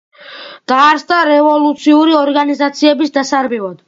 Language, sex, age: Georgian, male, under 19